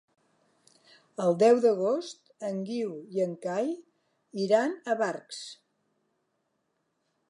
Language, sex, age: Catalan, female, 60-69